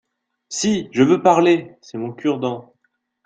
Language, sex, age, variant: French, male, 19-29, Français de métropole